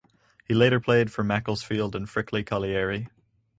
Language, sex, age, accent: English, male, under 19, United States English